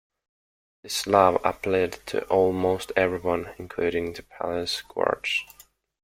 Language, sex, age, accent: English, male, 19-29, United States English